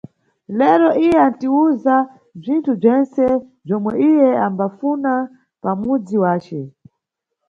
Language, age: Nyungwe, 30-39